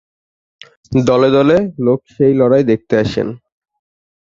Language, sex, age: Bengali, male, 19-29